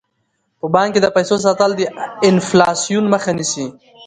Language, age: Pashto, under 19